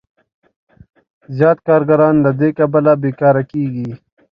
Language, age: Pashto, 19-29